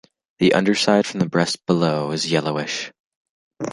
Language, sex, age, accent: English, female, under 19, United States English